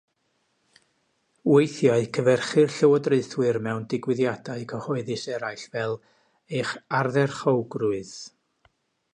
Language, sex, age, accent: Welsh, male, 50-59, Y Deyrnas Unedig Cymraeg